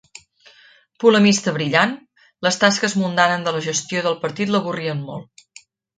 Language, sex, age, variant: Catalan, female, 30-39, Central